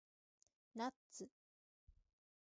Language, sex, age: Japanese, female, 19-29